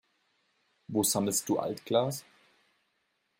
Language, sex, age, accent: German, male, 19-29, Deutschland Deutsch